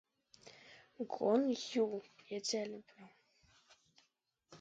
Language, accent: English, Welsh English